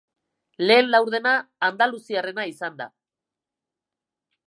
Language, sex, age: Basque, female, 40-49